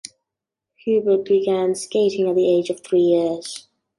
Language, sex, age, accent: English, female, under 19, Australian English